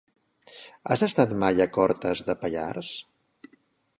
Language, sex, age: Catalan, male, 50-59